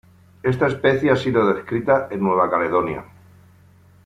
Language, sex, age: Spanish, male, 50-59